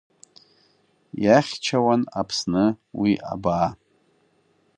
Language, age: Abkhazian, 30-39